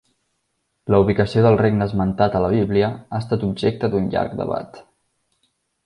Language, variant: Catalan, Central